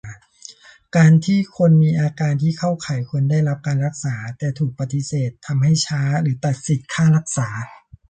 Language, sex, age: Thai, male, 40-49